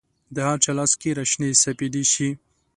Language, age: Pashto, 19-29